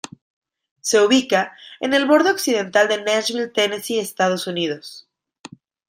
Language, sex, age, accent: Spanish, female, 30-39, México